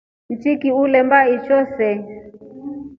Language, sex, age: Rombo, female, 40-49